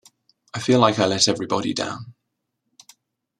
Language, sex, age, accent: English, male, 19-29, England English